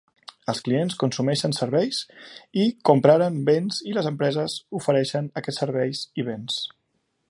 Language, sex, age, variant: Catalan, male, 30-39, Central